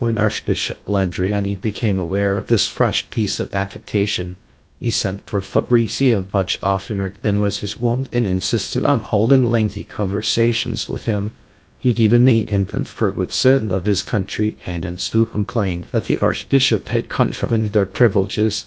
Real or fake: fake